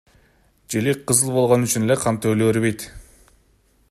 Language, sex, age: Kyrgyz, male, 19-29